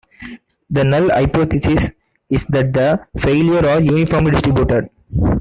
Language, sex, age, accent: English, male, 19-29, United States English